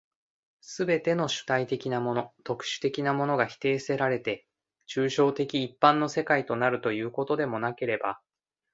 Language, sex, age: Japanese, male, 30-39